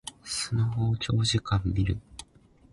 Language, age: Japanese, 19-29